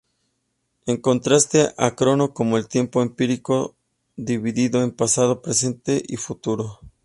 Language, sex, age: Spanish, male, 30-39